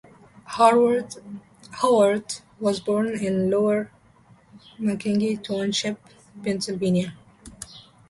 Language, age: English, 19-29